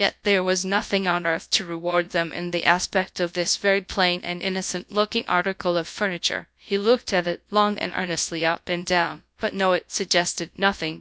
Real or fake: fake